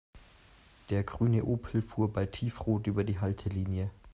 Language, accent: German, Deutschland Deutsch